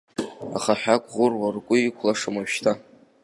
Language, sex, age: Abkhazian, male, under 19